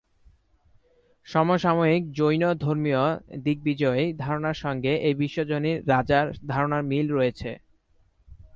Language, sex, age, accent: Bengali, male, 19-29, Standard Bengali